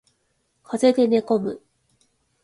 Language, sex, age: Japanese, female, 30-39